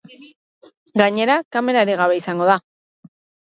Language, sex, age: Basque, female, 40-49